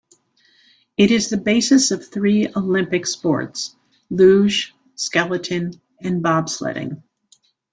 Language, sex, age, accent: English, female, 60-69, United States English